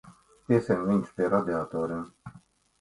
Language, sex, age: Latvian, male, 40-49